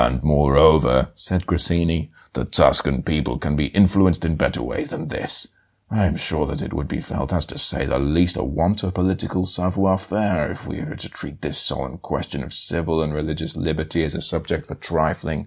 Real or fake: real